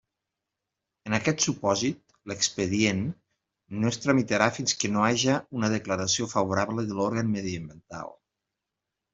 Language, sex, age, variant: Catalan, male, 60-69, Nord-Occidental